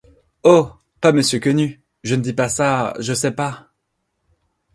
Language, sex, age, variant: French, male, under 19, Français de métropole